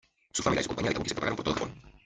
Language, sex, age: Spanish, male, 40-49